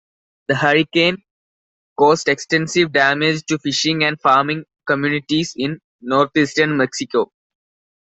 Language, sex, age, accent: English, male, under 19, India and South Asia (India, Pakistan, Sri Lanka)